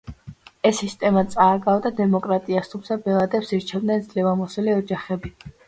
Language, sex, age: Georgian, female, under 19